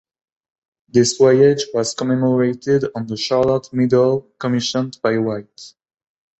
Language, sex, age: English, male, under 19